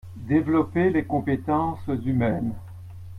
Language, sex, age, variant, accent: French, male, 70-79, Français d'Europe, Français de Belgique